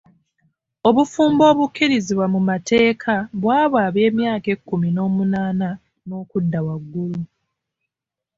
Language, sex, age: Ganda, female, 19-29